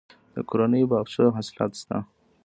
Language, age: Pashto, under 19